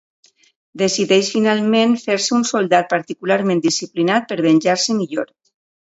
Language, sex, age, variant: Catalan, female, 50-59, Valencià meridional